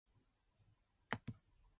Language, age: English, 19-29